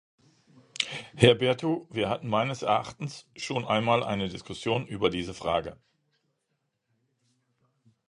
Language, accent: German, Deutschland Deutsch